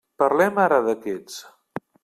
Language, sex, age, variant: Catalan, male, 50-59, Central